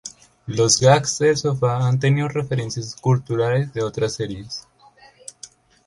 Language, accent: Spanish, Andino-Pacífico: Colombia, Perú, Ecuador, oeste de Bolivia y Venezuela andina